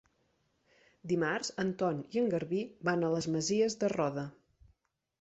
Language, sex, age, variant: Catalan, female, 30-39, Central